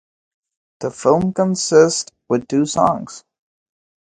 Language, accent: English, India and South Asia (India, Pakistan, Sri Lanka)